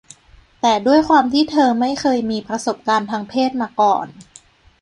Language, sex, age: Thai, female, 30-39